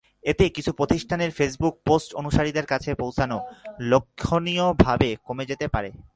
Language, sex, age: Bengali, male, 19-29